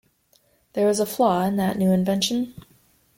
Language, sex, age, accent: English, female, 30-39, United States English